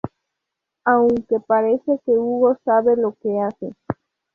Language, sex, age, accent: Spanish, female, 19-29, México